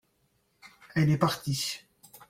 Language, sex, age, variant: French, male, 40-49, Français de métropole